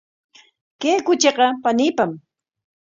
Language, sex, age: Corongo Ancash Quechua, female, 50-59